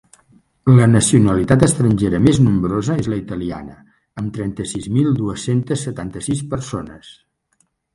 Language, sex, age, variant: Catalan, male, 60-69, Central